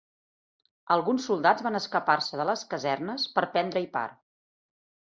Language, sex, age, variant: Catalan, female, 40-49, Central